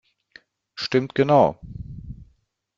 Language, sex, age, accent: German, male, 50-59, Deutschland Deutsch